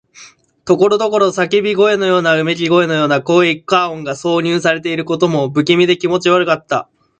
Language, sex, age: Japanese, male, 19-29